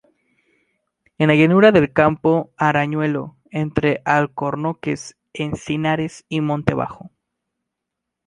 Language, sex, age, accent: Spanish, male, 19-29, México